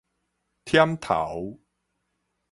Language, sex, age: Min Nan Chinese, male, 30-39